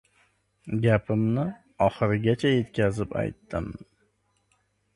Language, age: Uzbek, 30-39